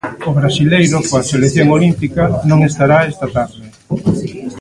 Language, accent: Galician, Normativo (estándar)